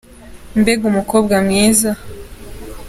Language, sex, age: Kinyarwanda, female, under 19